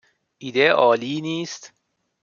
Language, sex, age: Persian, male, 30-39